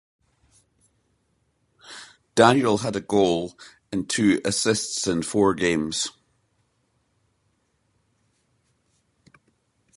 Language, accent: English, Scottish English